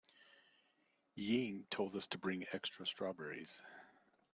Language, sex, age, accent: English, male, 50-59, United States English